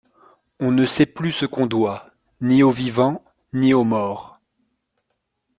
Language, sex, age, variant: French, male, 40-49, Français de métropole